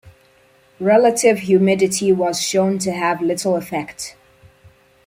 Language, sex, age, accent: English, male, under 19, England English